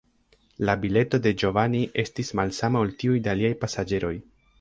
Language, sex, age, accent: Esperanto, male, under 19, Internacia